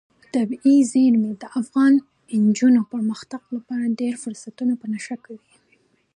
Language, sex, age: Pashto, female, 19-29